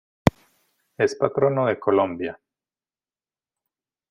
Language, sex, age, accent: Spanish, male, 40-49, Andino-Pacífico: Colombia, Perú, Ecuador, oeste de Bolivia y Venezuela andina